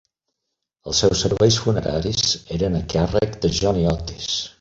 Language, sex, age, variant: Catalan, male, 60-69, Balear